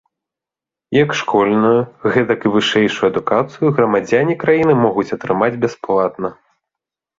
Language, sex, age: Belarusian, male, 30-39